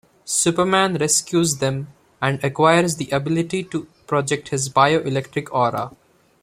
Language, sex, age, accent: English, male, 19-29, India and South Asia (India, Pakistan, Sri Lanka)